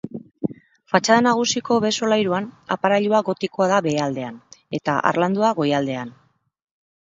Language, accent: Basque, Mendebalekoa (Araba, Bizkaia, Gipuzkoako mendebaleko herri batzuk)